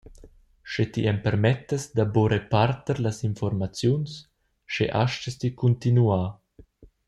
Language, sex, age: Romansh, male, 19-29